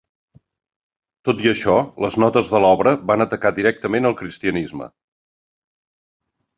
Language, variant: Catalan, Central